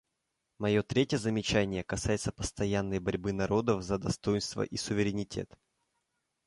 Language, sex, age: Russian, male, under 19